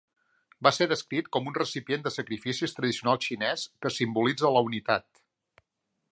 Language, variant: Catalan, Central